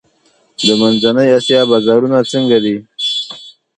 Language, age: Pashto, 30-39